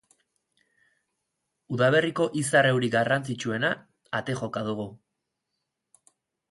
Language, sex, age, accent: Basque, male, 30-39, Erdialdekoa edo Nafarra (Gipuzkoa, Nafarroa)